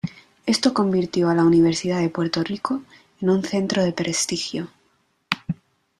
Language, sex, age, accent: Spanish, female, under 19, España: Sur peninsular (Andalucia, Extremadura, Murcia)